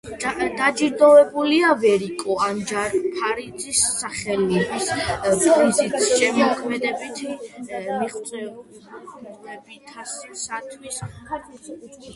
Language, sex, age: Georgian, female, under 19